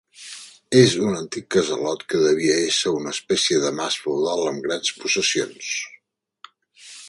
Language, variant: Catalan, Central